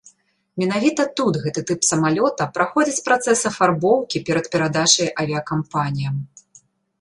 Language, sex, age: Belarusian, female, 30-39